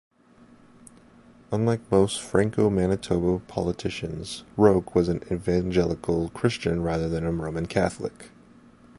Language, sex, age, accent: English, male, 19-29, United States English